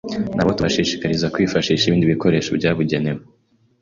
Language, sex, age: Kinyarwanda, male, 19-29